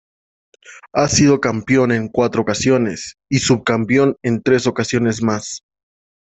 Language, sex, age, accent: Spanish, male, 19-29, Andino-Pacífico: Colombia, Perú, Ecuador, oeste de Bolivia y Venezuela andina